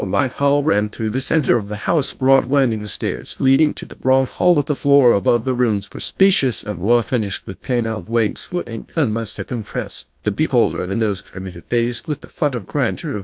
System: TTS, GlowTTS